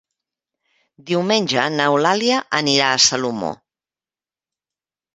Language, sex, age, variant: Catalan, female, 50-59, Central